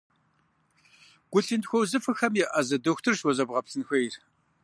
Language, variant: Kabardian, Адыгэбзэ (Къэбэрдей, Кирил, псоми зэдай)